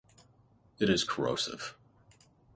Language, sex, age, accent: English, male, 30-39, United States English; Canadian English